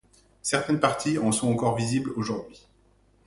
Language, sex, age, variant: French, male, 40-49, Français de métropole